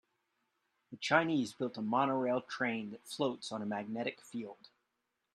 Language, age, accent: English, 40-49, United States English